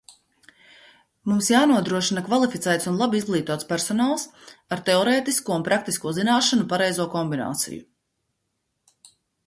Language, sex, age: Latvian, female, 50-59